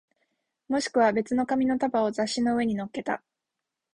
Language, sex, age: Japanese, female, 19-29